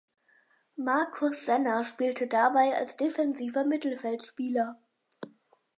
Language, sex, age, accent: German, male, under 19, Deutschland Deutsch